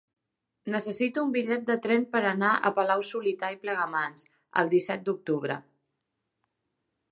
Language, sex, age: Catalan, female, 30-39